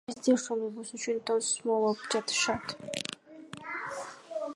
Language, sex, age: Kyrgyz, female, under 19